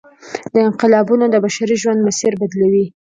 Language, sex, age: Pashto, female, 19-29